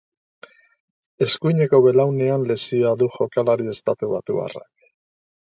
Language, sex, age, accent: Basque, male, 50-59, Erdialdekoa edo Nafarra (Gipuzkoa, Nafarroa)